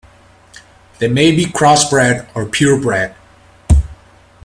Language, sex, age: English, male, 40-49